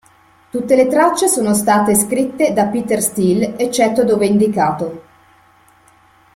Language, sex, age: Italian, female, 50-59